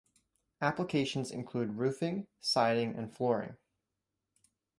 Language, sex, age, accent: English, male, under 19, United States English